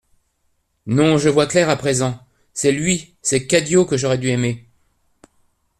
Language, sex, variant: French, male, Français de métropole